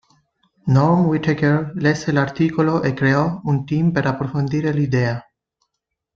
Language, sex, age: Italian, male, 19-29